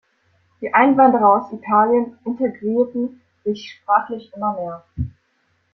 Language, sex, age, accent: German, female, under 19, Deutschland Deutsch